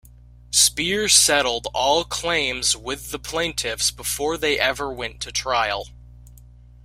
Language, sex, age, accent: English, male, under 19, United States English